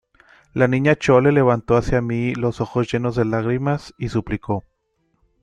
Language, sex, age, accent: Spanish, male, 30-39, México